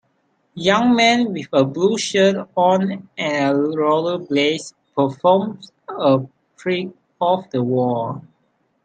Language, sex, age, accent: English, male, 19-29, Malaysian English